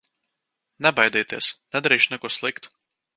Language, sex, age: Latvian, male, under 19